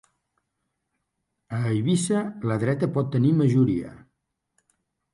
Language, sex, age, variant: Catalan, male, 60-69, Central